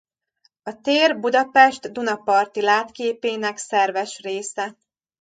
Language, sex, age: Hungarian, female, 30-39